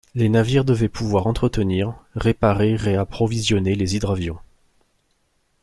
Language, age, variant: French, 30-39, Français de métropole